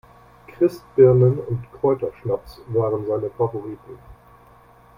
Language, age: German, 60-69